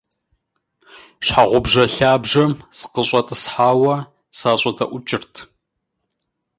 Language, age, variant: Kabardian, 30-39, Адыгэбзэ (Къэбэрдей, Кирил, Урысей)